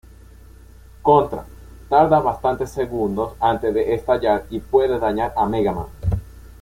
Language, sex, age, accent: Spanish, male, under 19, Caribe: Cuba, Venezuela, Puerto Rico, República Dominicana, Panamá, Colombia caribeña, México caribeño, Costa del golfo de México